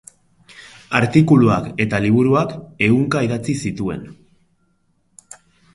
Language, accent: Basque, Mendebalekoa (Araba, Bizkaia, Gipuzkoako mendebaleko herri batzuk)